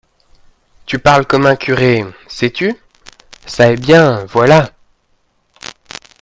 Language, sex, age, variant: French, male, 19-29, Français de métropole